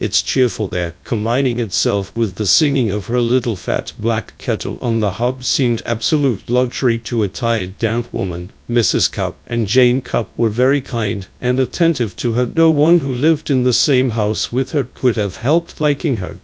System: TTS, GradTTS